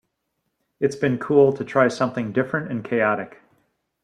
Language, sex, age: English, male, 30-39